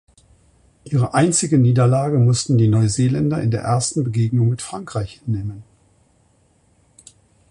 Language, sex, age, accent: German, male, 60-69, Deutschland Deutsch